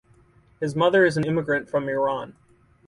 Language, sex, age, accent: English, male, 30-39, United States English